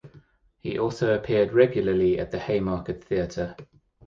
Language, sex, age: English, male, 50-59